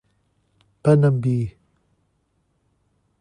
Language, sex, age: Portuguese, male, 40-49